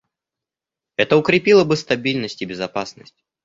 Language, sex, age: Russian, male, under 19